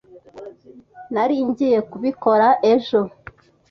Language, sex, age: Kinyarwanda, female, 19-29